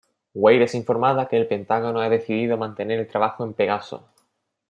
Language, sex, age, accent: Spanish, male, 19-29, España: Sur peninsular (Andalucia, Extremadura, Murcia)